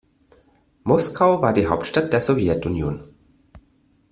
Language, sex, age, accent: German, male, 30-39, Deutschland Deutsch